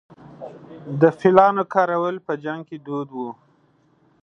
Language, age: Pashto, 19-29